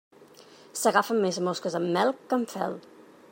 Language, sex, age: Catalan, female, 40-49